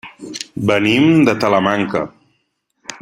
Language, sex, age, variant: Catalan, male, 30-39, Central